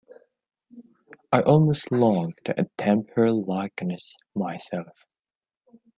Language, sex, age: English, male, 19-29